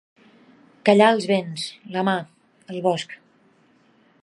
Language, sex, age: Catalan, female, 40-49